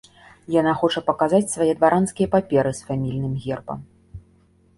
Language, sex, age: Belarusian, female, 30-39